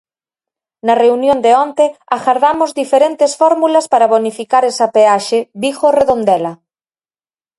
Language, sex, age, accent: Galician, female, 40-49, Atlántico (seseo e gheada)